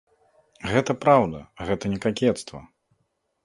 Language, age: Belarusian, 30-39